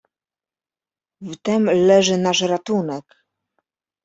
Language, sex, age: Polish, female, 30-39